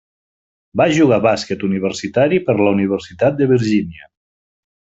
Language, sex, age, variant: Catalan, male, 40-49, Nord-Occidental